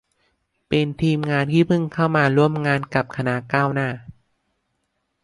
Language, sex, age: Thai, male, under 19